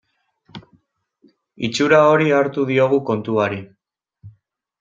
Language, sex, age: Basque, male, 19-29